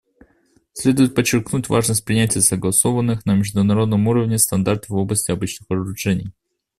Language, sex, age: Russian, male, under 19